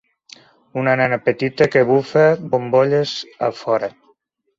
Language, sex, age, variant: Catalan, male, 40-49, Central